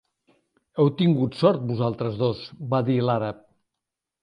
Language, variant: Catalan, Central